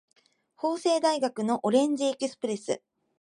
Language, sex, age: Japanese, female, 19-29